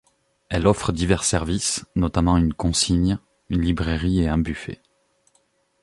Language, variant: French, Français de métropole